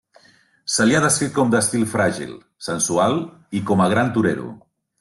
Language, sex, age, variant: Catalan, male, 40-49, Central